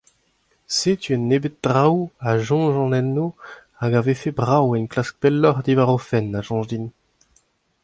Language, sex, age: Breton, male, 19-29